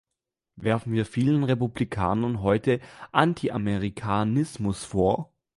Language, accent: German, Deutschland Deutsch